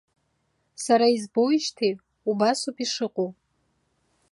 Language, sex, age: Abkhazian, female, 19-29